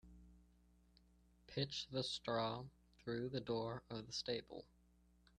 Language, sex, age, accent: English, male, 19-29, United States English